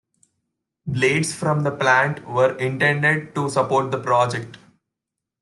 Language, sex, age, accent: English, male, 19-29, India and South Asia (India, Pakistan, Sri Lanka)